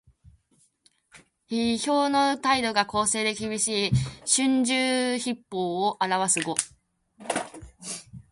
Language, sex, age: Japanese, female, 19-29